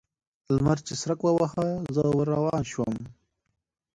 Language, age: Pashto, 19-29